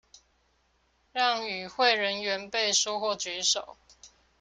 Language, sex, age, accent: Chinese, female, 19-29, 出生地：新北市